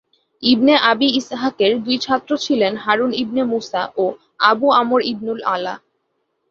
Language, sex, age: Bengali, female, under 19